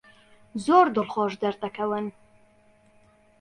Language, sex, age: Central Kurdish, male, 40-49